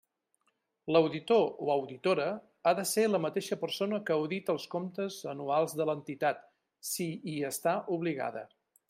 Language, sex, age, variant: Catalan, male, 50-59, Central